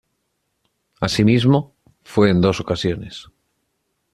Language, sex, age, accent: Spanish, male, 19-29, España: Sur peninsular (Andalucia, Extremadura, Murcia)